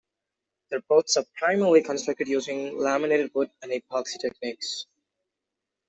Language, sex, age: English, male, under 19